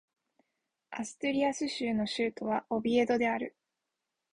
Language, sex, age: Japanese, female, 19-29